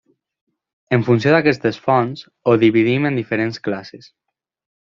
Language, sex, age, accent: Catalan, male, 19-29, valencià